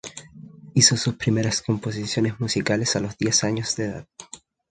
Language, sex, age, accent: Spanish, male, 19-29, Chileno: Chile, Cuyo